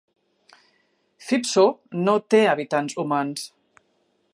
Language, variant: Catalan, Central